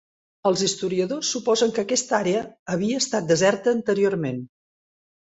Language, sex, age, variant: Catalan, female, 70-79, Central